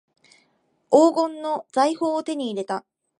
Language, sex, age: Japanese, female, 19-29